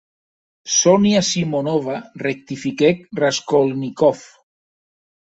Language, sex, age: Occitan, male, 60-69